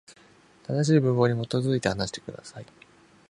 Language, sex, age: Japanese, male, 19-29